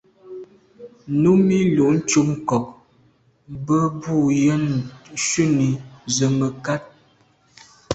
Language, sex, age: Medumba, female, 19-29